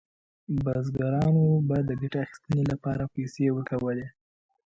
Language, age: Pashto, under 19